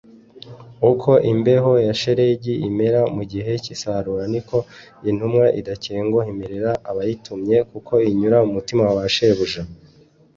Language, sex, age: Kinyarwanda, male, 19-29